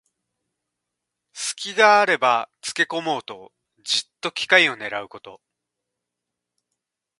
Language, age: Japanese, 30-39